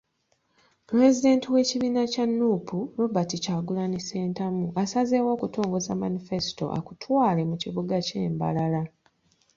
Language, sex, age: Ganda, female, 30-39